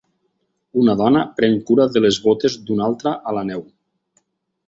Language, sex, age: Catalan, male, 40-49